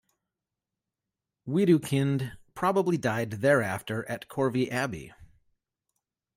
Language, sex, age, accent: English, male, 40-49, United States English